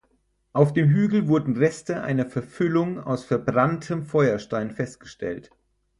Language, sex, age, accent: German, male, 30-39, Deutschland Deutsch